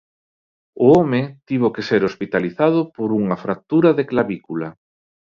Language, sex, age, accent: Galician, male, 30-39, Normativo (estándar)